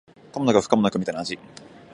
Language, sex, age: Japanese, male, 19-29